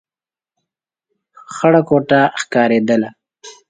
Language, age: Pashto, 19-29